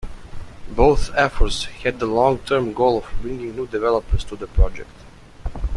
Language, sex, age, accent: English, male, 19-29, United States English